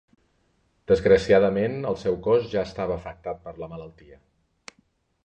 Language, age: Catalan, 40-49